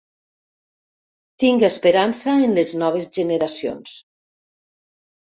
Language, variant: Catalan, Septentrional